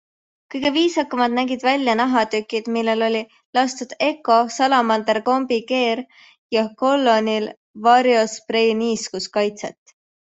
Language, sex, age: Estonian, female, 19-29